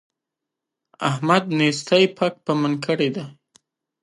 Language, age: Pashto, 19-29